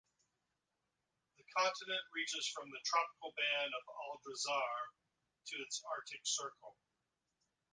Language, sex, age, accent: English, male, 50-59, United States English